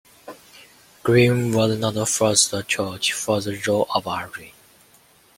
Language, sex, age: English, male, 19-29